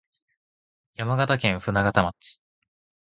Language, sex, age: Japanese, male, 19-29